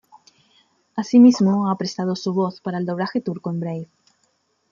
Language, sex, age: Spanish, female, 19-29